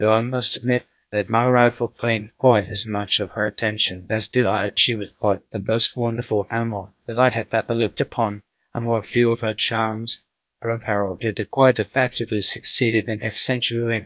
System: TTS, GlowTTS